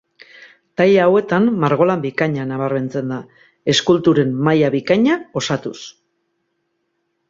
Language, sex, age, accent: Basque, female, 40-49, Mendebalekoa (Araba, Bizkaia, Gipuzkoako mendebaleko herri batzuk)